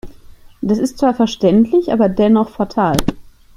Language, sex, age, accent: German, female, 30-39, Deutschland Deutsch